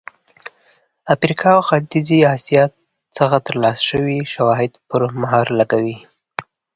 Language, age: Pashto, under 19